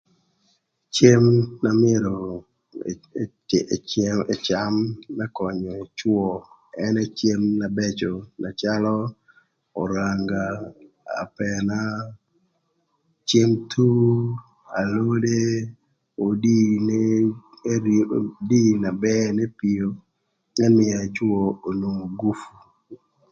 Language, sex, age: Thur, male, 60-69